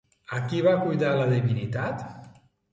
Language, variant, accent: Catalan, Central, central